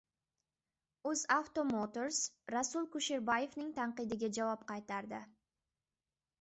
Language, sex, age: Uzbek, female, under 19